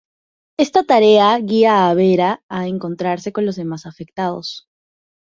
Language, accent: Spanish, Andino-Pacífico: Colombia, Perú, Ecuador, oeste de Bolivia y Venezuela andina